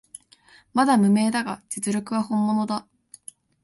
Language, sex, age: Japanese, female, under 19